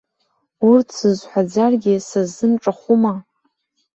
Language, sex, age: Abkhazian, female, under 19